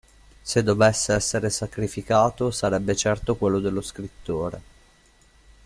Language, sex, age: Italian, male, 19-29